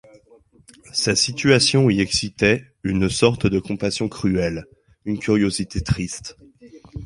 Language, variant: French, Français de métropole